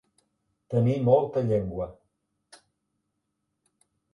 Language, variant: Catalan, Central